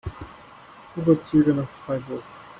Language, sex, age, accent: German, male, 19-29, Schweizerdeutsch